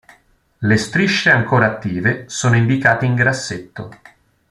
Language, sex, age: Italian, male, 19-29